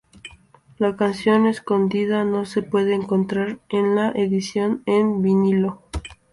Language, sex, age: Spanish, female, under 19